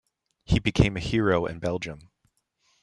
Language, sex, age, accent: English, male, 19-29, United States English